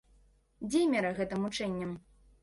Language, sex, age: Belarusian, female, under 19